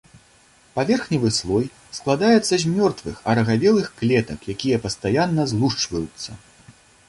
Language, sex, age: Belarusian, male, 30-39